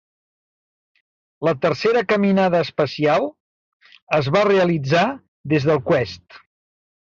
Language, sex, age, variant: Catalan, male, 60-69, Central